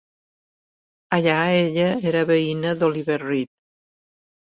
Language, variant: Catalan, Central